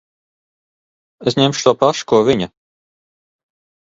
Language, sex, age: Latvian, male, 40-49